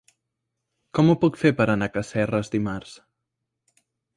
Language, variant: Catalan, Central